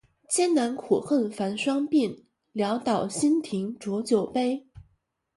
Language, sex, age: Chinese, female, 19-29